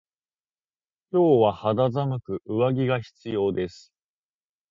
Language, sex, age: Japanese, male, under 19